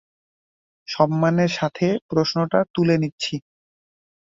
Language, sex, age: Bengali, male, 19-29